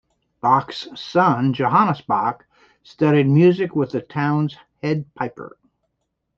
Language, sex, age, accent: English, male, 70-79, United States English